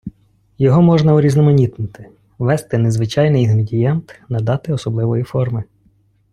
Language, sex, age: Ukrainian, male, 30-39